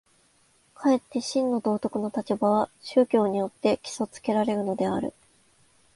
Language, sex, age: Japanese, female, 19-29